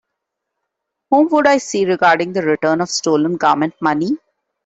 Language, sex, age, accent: English, female, 30-39, India and South Asia (India, Pakistan, Sri Lanka)